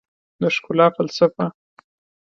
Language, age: Pashto, 19-29